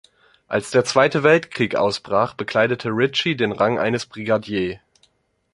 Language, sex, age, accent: German, male, 19-29, Deutschland Deutsch